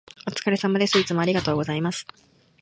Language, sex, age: Japanese, female, 19-29